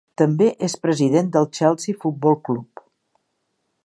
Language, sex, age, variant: Catalan, female, 60-69, Septentrional